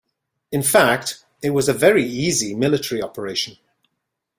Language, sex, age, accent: English, male, 40-49, England English